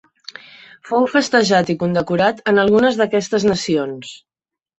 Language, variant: Catalan, Central